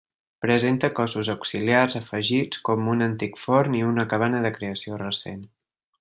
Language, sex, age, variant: Catalan, male, 19-29, Central